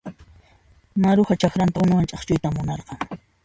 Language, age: Puno Quechua, 50-59